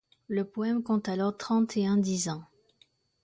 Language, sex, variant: French, female, Français de métropole